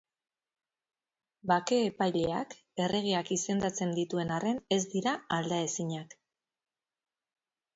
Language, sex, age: Basque, female, 40-49